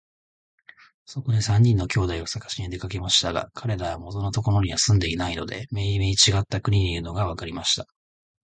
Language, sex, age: Japanese, male, 19-29